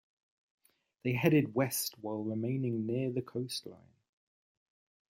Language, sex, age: English, male, 30-39